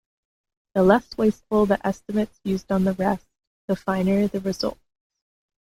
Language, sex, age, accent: English, female, 19-29, United States English